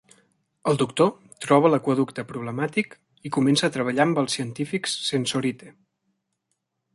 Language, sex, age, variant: Catalan, male, 19-29, Central